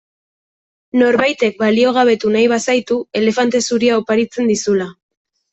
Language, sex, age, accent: Basque, female, 19-29, Mendebalekoa (Araba, Bizkaia, Gipuzkoako mendebaleko herri batzuk)